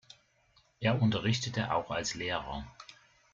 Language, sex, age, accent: German, male, 40-49, Deutschland Deutsch